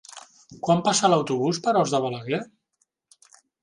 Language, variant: Catalan, Central